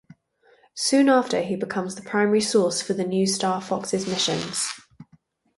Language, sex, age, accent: English, female, 30-39, England English